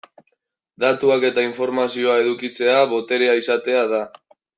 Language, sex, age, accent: Basque, male, 19-29, Mendebalekoa (Araba, Bizkaia, Gipuzkoako mendebaleko herri batzuk)